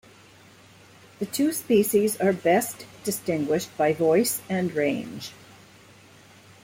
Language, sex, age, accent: English, female, 60-69, Canadian English